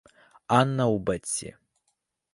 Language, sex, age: Russian, male, 19-29